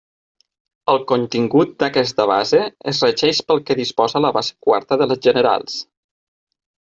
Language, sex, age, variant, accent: Catalan, male, 30-39, Valencià meridional, central; valencià